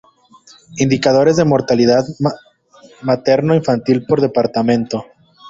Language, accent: Spanish, México